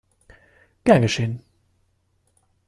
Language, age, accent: German, 19-29, Deutschland Deutsch